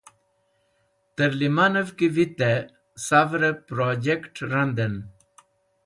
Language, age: Wakhi, 70-79